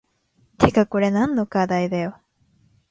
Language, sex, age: Japanese, female, 19-29